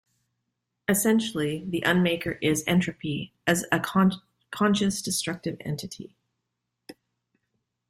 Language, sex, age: English, female, 40-49